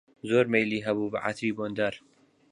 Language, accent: Central Kurdish, سۆرانی